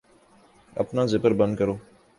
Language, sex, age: Urdu, male, 19-29